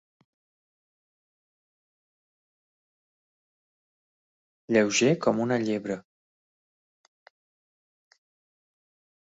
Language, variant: Catalan, Central